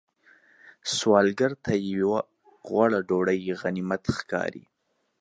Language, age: Pashto, under 19